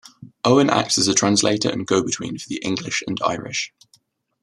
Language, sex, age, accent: English, male, 19-29, England English